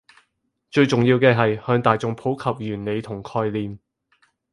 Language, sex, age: Cantonese, male, 30-39